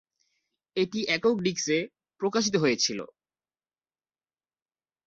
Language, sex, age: Bengali, male, under 19